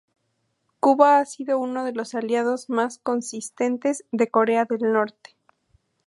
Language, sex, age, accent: Spanish, female, 19-29, México